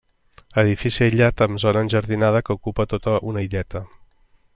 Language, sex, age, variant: Catalan, male, 50-59, Central